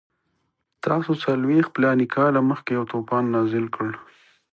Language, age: Pashto, 30-39